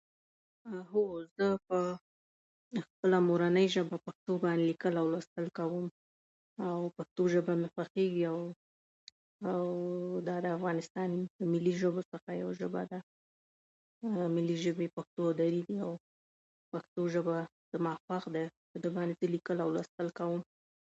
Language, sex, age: Pashto, female, 30-39